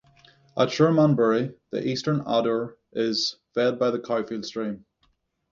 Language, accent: English, Northern Irish